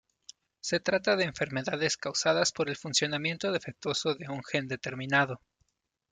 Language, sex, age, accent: Spanish, male, 30-39, México